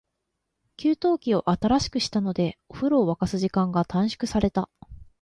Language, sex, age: Japanese, female, 19-29